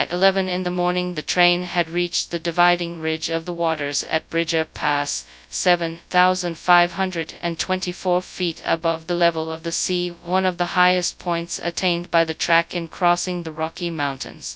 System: TTS, FastPitch